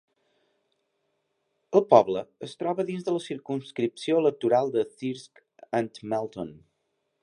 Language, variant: Catalan, Balear